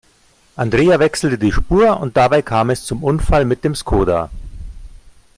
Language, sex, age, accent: German, male, 50-59, Deutschland Deutsch